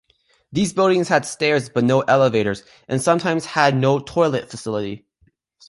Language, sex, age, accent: English, male, under 19, United States English